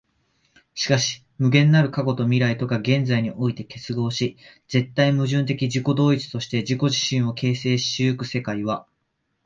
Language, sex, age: Japanese, male, 19-29